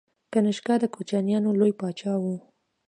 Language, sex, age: Pashto, female, 19-29